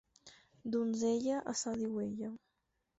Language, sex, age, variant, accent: Catalan, female, 19-29, Balear, menorquí